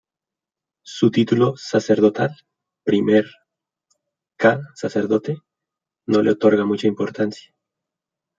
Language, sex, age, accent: Spanish, male, 19-29, México